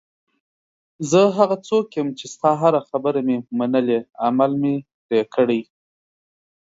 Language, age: Pashto, 30-39